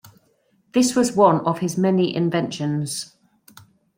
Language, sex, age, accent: English, female, 50-59, England English